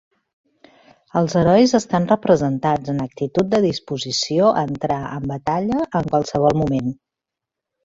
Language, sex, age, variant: Catalan, female, 40-49, Central